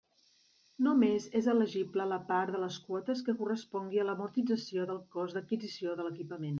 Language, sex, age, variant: Catalan, female, 40-49, Central